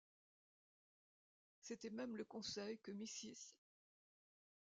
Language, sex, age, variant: French, female, 70-79, Français de métropole